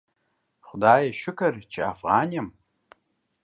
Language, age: Pashto, 50-59